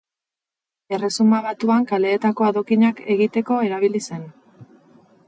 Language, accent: Basque, Erdialdekoa edo Nafarra (Gipuzkoa, Nafarroa)